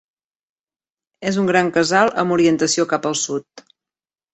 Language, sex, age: Catalan, female, 40-49